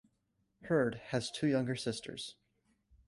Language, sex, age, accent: English, male, under 19, United States English